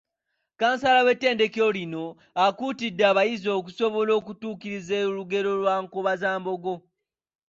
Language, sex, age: Ganda, male, 19-29